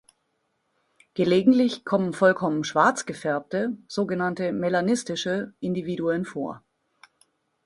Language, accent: German, Deutschland Deutsch